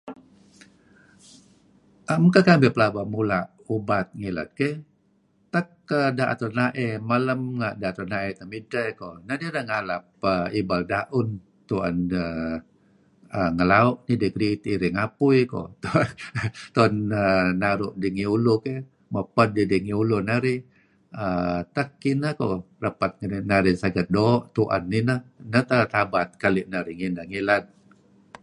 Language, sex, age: Kelabit, male, 70-79